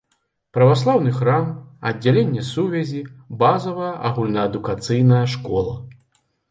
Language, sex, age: Belarusian, male, 40-49